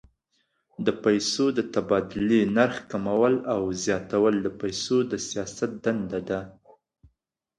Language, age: Pashto, 19-29